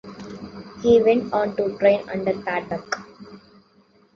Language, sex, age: English, female, 19-29